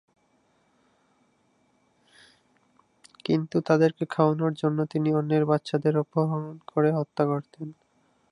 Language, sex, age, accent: Bengali, male, 19-29, প্রমিত বাংলা